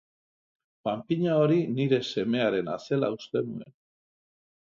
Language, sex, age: Basque, male, 60-69